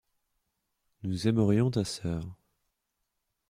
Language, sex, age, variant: French, male, 19-29, Français de métropole